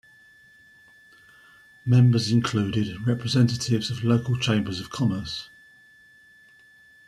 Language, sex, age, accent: English, male, 50-59, England English